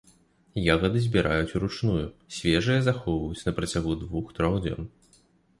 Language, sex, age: Belarusian, male, 19-29